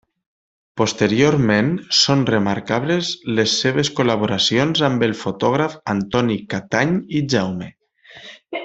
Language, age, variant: Catalan, 30-39, Nord-Occidental